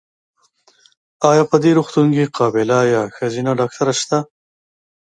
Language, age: Pashto, 30-39